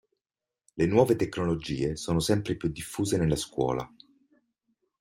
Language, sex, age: Italian, male, 40-49